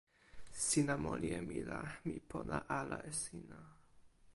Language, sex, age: Toki Pona, male, under 19